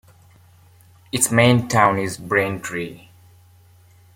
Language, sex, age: English, male, 19-29